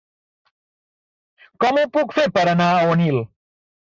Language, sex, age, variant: Catalan, male, 60-69, Central